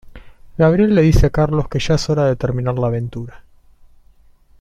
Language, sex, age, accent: Spanish, male, 19-29, Rioplatense: Argentina, Uruguay, este de Bolivia, Paraguay